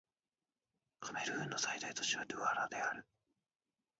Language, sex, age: Japanese, male, 19-29